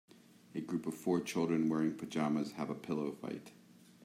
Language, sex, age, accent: English, male, 50-59, United States English